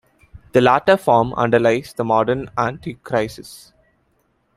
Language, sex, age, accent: English, male, 19-29, India and South Asia (India, Pakistan, Sri Lanka)